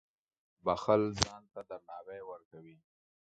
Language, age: Pashto, 30-39